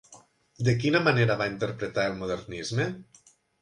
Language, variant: Catalan, Nord-Occidental